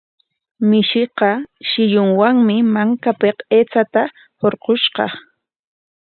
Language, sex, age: Corongo Ancash Quechua, female, 30-39